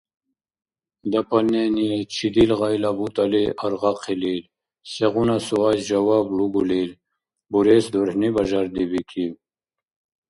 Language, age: Dargwa, 50-59